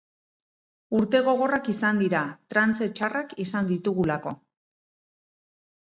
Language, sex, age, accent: Basque, female, 40-49, Mendebalekoa (Araba, Bizkaia, Gipuzkoako mendebaleko herri batzuk)